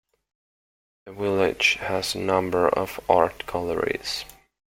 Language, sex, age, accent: English, male, 19-29, United States English